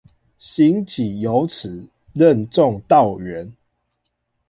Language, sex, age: Chinese, male, 19-29